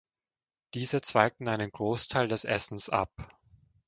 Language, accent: German, Österreichisches Deutsch